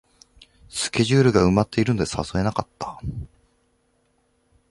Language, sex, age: Japanese, male, 19-29